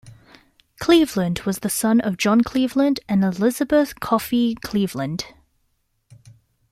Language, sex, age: English, female, 19-29